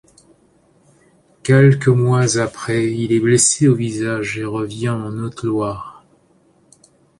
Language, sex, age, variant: French, male, 30-39, Français de métropole